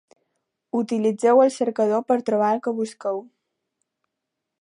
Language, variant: Catalan, Balear